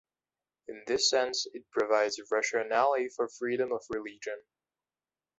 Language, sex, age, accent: English, male, 19-29, United States English